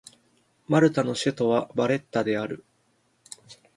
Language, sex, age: Japanese, male, 19-29